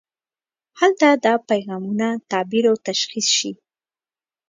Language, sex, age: Pashto, female, 19-29